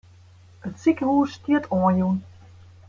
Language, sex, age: Western Frisian, female, 40-49